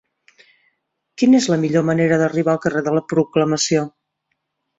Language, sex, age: Catalan, female, 40-49